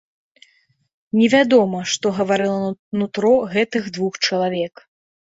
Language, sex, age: Belarusian, female, 30-39